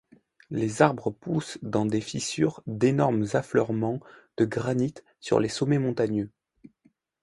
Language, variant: French, Français de métropole